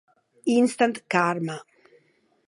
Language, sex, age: Italian, female, 60-69